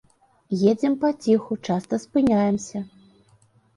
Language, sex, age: Belarusian, female, 40-49